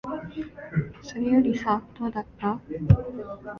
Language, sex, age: Japanese, female, 19-29